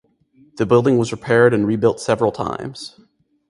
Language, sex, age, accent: English, male, 19-29, United States English